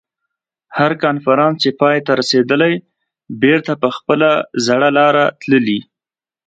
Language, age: Pashto, 30-39